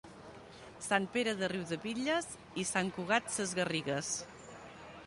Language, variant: Catalan, Central